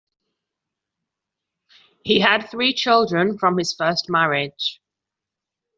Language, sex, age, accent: English, female, 19-29, England English